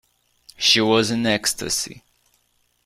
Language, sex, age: English, male, 19-29